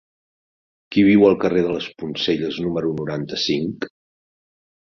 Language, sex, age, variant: Catalan, male, 50-59, Central